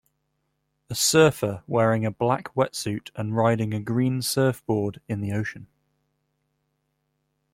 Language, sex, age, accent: English, male, 19-29, England English